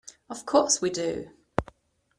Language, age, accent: English, 19-29, England English